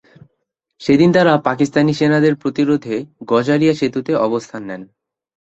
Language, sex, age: Bengali, male, 19-29